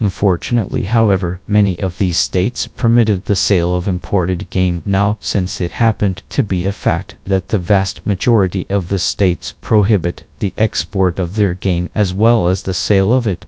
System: TTS, GradTTS